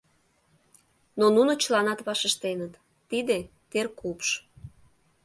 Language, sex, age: Mari, female, 30-39